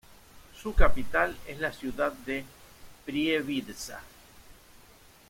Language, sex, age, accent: Spanish, male, 60-69, Rioplatense: Argentina, Uruguay, este de Bolivia, Paraguay